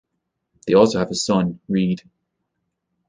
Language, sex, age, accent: English, male, 30-39, Irish English